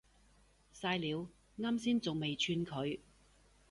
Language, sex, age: Cantonese, female, 40-49